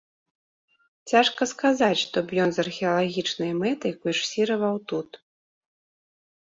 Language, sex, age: Belarusian, female, 40-49